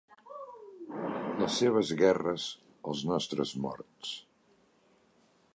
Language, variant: Catalan, Central